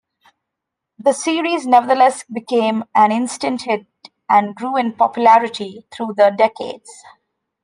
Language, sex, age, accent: English, female, 19-29, India and South Asia (India, Pakistan, Sri Lanka)